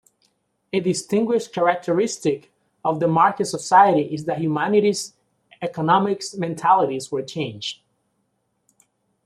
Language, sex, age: English, male, 40-49